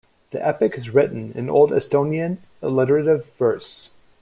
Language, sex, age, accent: English, male, 30-39, United States English